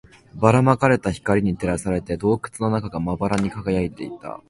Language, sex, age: Japanese, male, 19-29